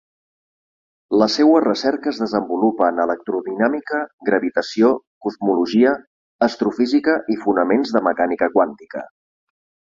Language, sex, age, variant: Catalan, male, 40-49, Septentrional